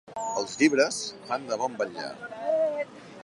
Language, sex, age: Catalan, male, 50-59